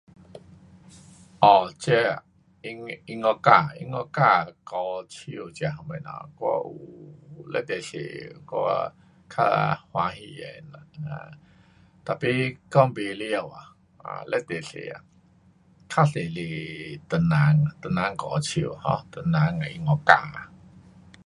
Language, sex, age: Pu-Xian Chinese, male, 50-59